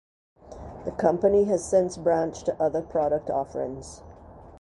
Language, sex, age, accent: English, female, 50-59, West Indies and Bermuda (Bahamas, Bermuda, Jamaica, Trinidad)